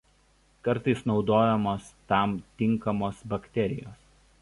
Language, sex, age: Lithuanian, male, 30-39